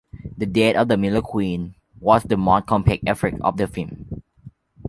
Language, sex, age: English, male, under 19